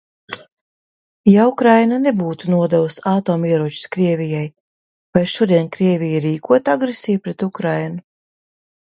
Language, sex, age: Latvian, female, 40-49